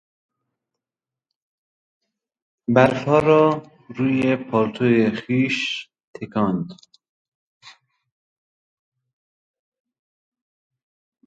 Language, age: Persian, 19-29